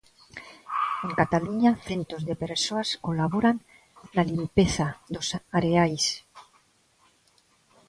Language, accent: Galician, Neofalante